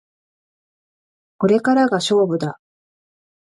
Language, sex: Japanese, female